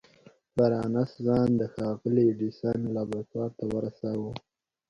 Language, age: Pashto, under 19